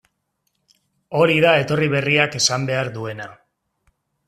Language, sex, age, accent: Basque, male, 40-49, Erdialdekoa edo Nafarra (Gipuzkoa, Nafarroa)